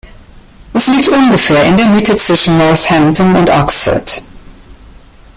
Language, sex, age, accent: German, female, 60-69, Deutschland Deutsch